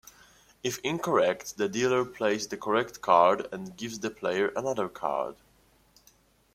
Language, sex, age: English, male, under 19